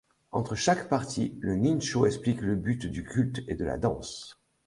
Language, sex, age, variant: French, male, 60-69, Français de métropole